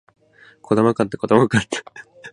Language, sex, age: Japanese, male, 19-29